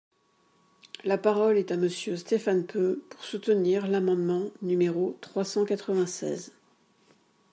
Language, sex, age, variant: French, female, 40-49, Français de métropole